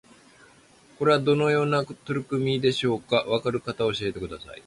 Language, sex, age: Japanese, male, 70-79